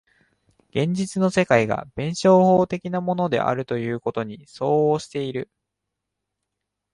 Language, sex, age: Japanese, male, under 19